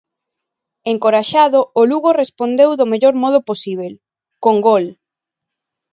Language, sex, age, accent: Galician, female, 19-29, Neofalante